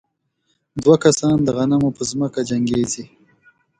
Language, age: Pashto, 19-29